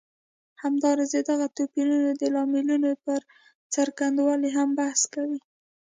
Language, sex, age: Pashto, female, 19-29